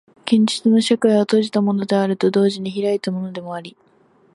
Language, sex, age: Japanese, female, under 19